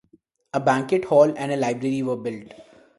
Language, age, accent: English, 19-29, India and South Asia (India, Pakistan, Sri Lanka)